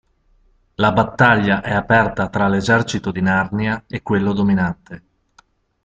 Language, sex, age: Italian, male, 40-49